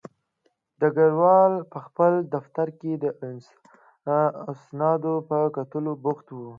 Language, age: Pashto, under 19